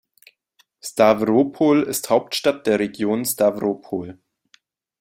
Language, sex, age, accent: German, male, 19-29, Deutschland Deutsch